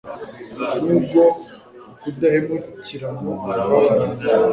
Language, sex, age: Kinyarwanda, male, 19-29